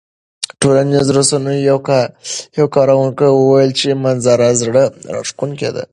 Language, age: Pashto, under 19